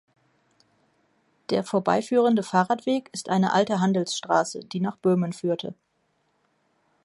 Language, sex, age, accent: German, female, 30-39, Deutschland Deutsch